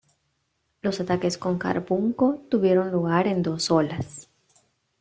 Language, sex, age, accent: Spanish, female, 30-39, América central